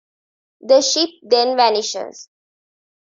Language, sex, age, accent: English, female, 19-29, India and South Asia (India, Pakistan, Sri Lanka)